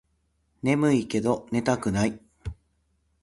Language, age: Japanese, 30-39